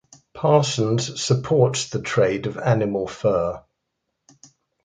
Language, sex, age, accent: English, male, 70-79, England English